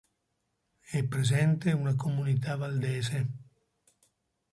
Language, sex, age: Italian, male, 70-79